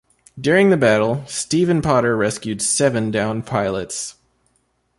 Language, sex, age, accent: English, male, 19-29, United States English